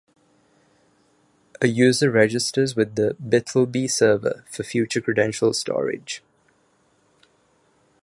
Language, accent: English, England English; India and South Asia (India, Pakistan, Sri Lanka)